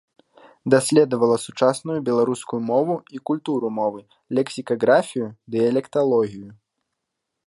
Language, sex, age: Belarusian, male, 19-29